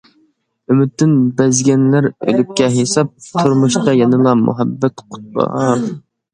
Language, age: Uyghur, 19-29